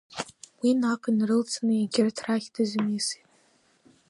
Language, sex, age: Abkhazian, female, under 19